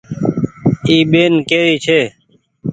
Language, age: Goaria, 19-29